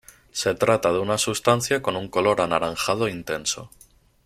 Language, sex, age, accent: Spanish, male, 19-29, España: Centro-Sur peninsular (Madrid, Toledo, Castilla-La Mancha)